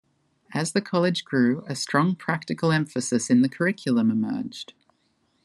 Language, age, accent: English, 30-39, Australian English